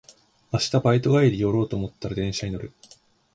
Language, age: Japanese, 19-29